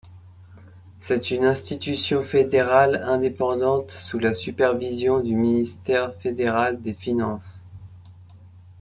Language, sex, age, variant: French, male, 30-39, Français de métropole